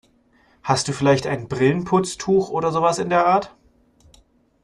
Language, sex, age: German, male, 19-29